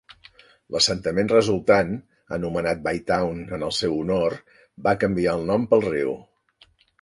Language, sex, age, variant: Catalan, male, 60-69, Central